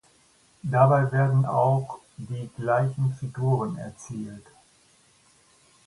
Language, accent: German, Deutschland Deutsch